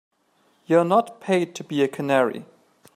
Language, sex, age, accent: English, male, 30-39, England English